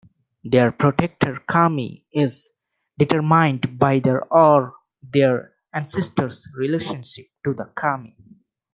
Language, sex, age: English, male, 19-29